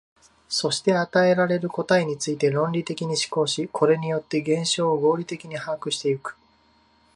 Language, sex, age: Japanese, male, 19-29